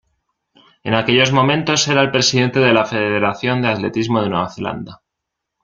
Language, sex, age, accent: Spanish, male, 19-29, España: Centro-Sur peninsular (Madrid, Toledo, Castilla-La Mancha)